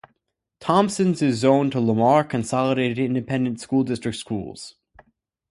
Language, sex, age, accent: English, male, 19-29, United States English